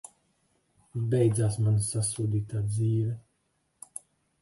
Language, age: Latvian, 40-49